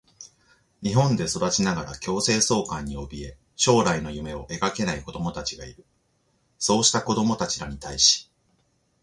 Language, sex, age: Japanese, male, 40-49